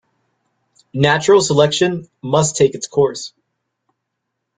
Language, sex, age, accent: English, male, 19-29, United States English